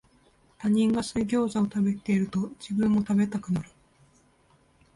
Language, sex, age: Japanese, female, 19-29